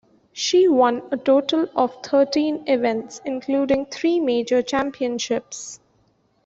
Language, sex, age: English, female, 19-29